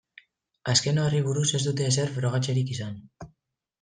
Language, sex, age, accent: Basque, female, 19-29, Mendebalekoa (Araba, Bizkaia, Gipuzkoako mendebaleko herri batzuk)